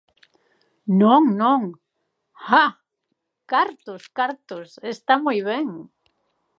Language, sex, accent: Galician, female, Normativo (estándar)